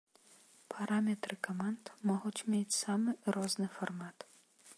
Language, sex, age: Belarusian, female, 19-29